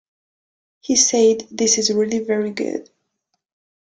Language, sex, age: English, female, under 19